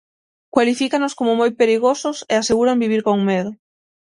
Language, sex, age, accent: Galician, female, 19-29, Oriental (común en zona oriental); Normativo (estándar)